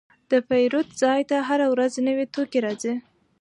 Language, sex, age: Pashto, female, 19-29